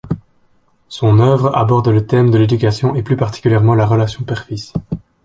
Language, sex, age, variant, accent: French, male, 19-29, Français d'Europe, Français de Belgique